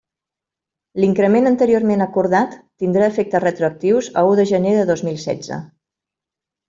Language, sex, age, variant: Catalan, female, 50-59, Central